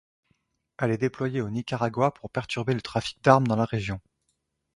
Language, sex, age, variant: French, male, 19-29, Français de métropole